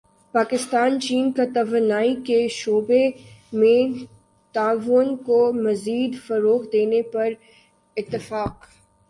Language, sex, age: Urdu, female, 19-29